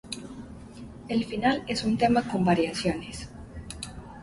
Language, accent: Spanish, Andino-Pacífico: Colombia, Perú, Ecuador, oeste de Bolivia y Venezuela andina